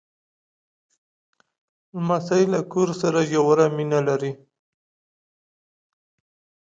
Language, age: Pashto, 30-39